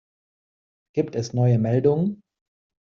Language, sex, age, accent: German, male, 40-49, Deutschland Deutsch